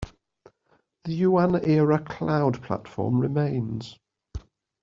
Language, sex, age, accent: English, male, 30-39, England English